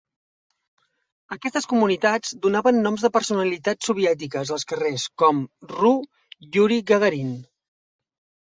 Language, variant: Catalan, Central